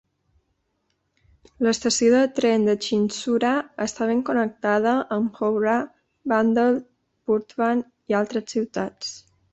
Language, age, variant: Catalan, 30-39, Balear